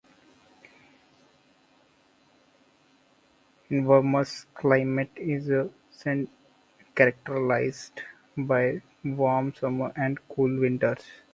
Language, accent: English, India and South Asia (India, Pakistan, Sri Lanka)